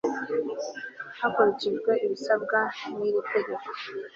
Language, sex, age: Kinyarwanda, female, 19-29